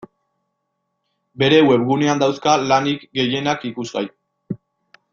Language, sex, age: Basque, male, 19-29